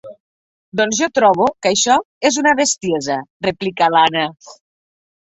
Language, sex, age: Catalan, male, 40-49